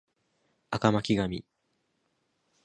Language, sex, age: Japanese, male, 19-29